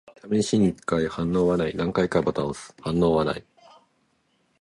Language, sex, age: Japanese, male, 19-29